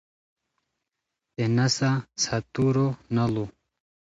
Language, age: Khowar, 19-29